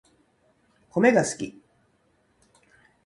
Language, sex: Japanese, female